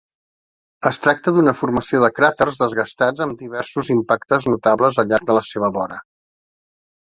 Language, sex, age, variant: Catalan, male, 40-49, Central